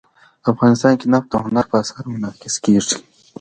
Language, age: Pashto, under 19